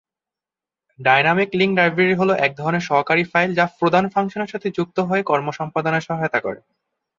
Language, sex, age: Bengali, male, 19-29